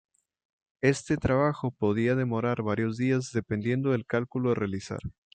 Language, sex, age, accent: Spanish, male, 19-29, México